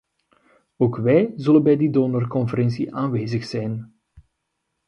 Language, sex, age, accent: Dutch, male, 30-39, Belgisch Nederlands